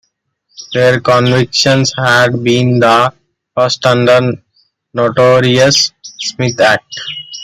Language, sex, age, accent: English, male, under 19, India and South Asia (India, Pakistan, Sri Lanka)